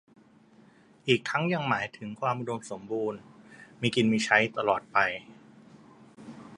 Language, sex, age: Thai, male, 19-29